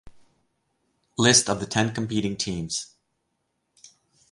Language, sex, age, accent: English, male, 50-59, United States English